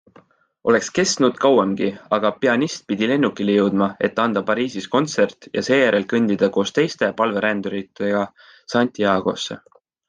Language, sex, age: Estonian, male, 19-29